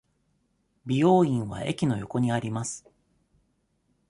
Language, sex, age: Japanese, male, 30-39